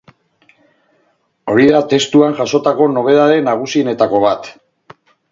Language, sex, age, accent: Basque, male, 40-49, Mendebalekoa (Araba, Bizkaia, Gipuzkoako mendebaleko herri batzuk)